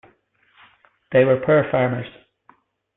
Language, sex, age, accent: English, male, 19-29, Irish English